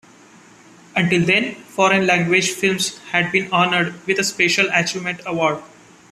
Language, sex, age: English, male, 19-29